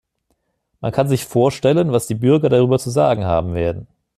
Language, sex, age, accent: German, male, 30-39, Deutschland Deutsch